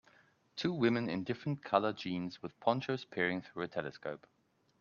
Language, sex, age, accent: English, male, 40-49, England English